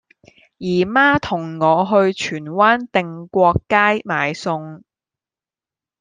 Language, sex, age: Cantonese, female, 19-29